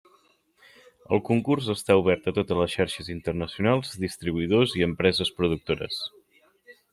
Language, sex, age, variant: Catalan, male, 30-39, Central